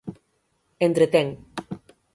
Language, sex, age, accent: Galician, female, 19-29, Central (gheada); Oriental (común en zona oriental)